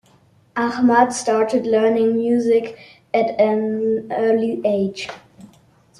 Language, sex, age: English, male, under 19